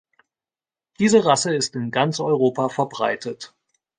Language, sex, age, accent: German, male, 40-49, Deutschland Deutsch